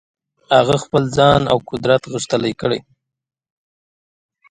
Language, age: Pashto, 19-29